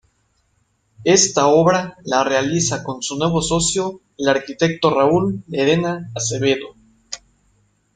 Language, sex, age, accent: Spanish, male, 19-29, México